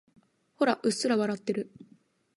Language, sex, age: Japanese, female, 19-29